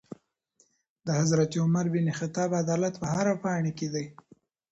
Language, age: Pashto, 30-39